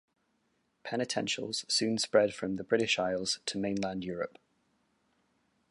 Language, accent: English, Scottish English